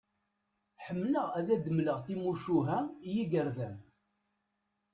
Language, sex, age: Kabyle, male, 60-69